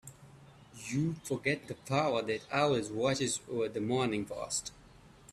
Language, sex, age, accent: English, male, 19-29, India and South Asia (India, Pakistan, Sri Lanka)